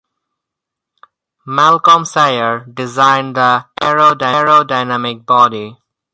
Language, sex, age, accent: English, male, 19-29, United States English